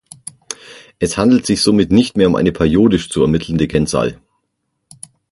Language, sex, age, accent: German, male, 40-49, Deutschland Deutsch; Österreichisches Deutsch